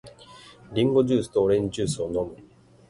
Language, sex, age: Japanese, male, 19-29